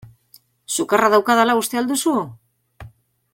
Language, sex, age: Basque, female, 60-69